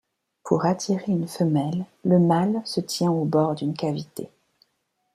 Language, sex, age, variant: French, female, 19-29, Français de métropole